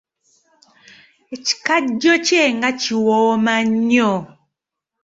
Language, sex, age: Ganda, female, 19-29